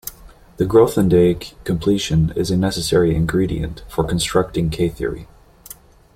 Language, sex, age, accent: English, male, 30-39, United States English